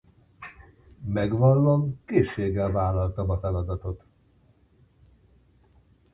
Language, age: Hungarian, 60-69